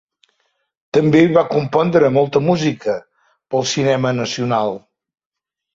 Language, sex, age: Catalan, male, 60-69